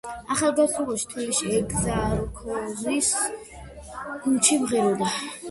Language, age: Georgian, 19-29